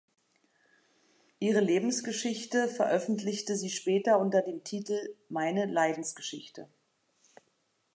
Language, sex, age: German, female, 40-49